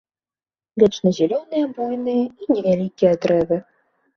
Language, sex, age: Belarusian, female, 19-29